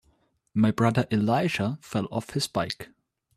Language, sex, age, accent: English, male, 19-29, United States English